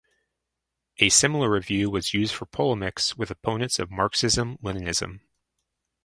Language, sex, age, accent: English, male, 30-39, United States English